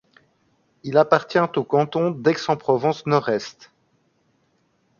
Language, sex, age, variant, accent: French, male, 30-39, Français d'Europe, Français de Belgique